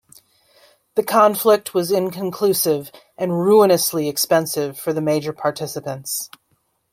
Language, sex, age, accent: English, female, 40-49, United States English